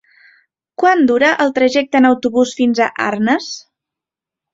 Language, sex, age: Catalan, female, 30-39